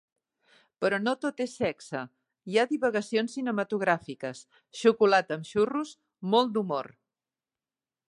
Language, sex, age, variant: Catalan, female, 60-69, Central